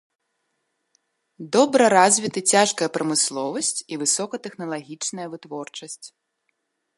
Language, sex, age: Belarusian, female, 19-29